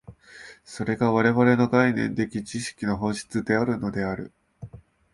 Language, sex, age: Japanese, male, 19-29